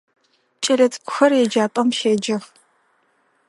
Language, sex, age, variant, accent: Adyghe, female, under 19, Адыгабзэ (Кирил, пстэумэ зэдыряе), Бжъэдыгъу (Bjeduğ)